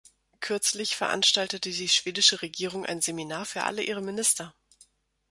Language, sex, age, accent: German, female, 40-49, Deutschland Deutsch